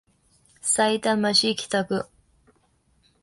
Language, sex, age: Japanese, female, under 19